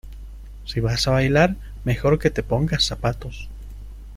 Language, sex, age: Spanish, male, 30-39